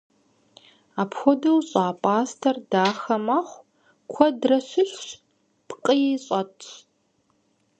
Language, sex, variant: Kabardian, female, Адыгэбзэ (Къэбэрдей, Кирил, псоми зэдай)